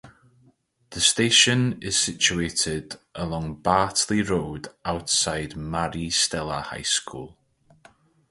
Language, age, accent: English, 30-39, Welsh English